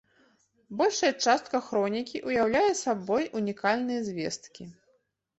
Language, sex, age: Belarusian, female, 40-49